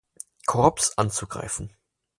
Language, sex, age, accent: German, male, 30-39, Deutschland Deutsch